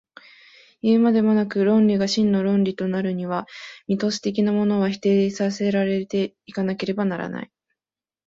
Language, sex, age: Japanese, female, 19-29